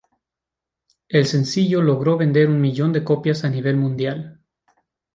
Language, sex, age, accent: Spanish, male, 30-39, México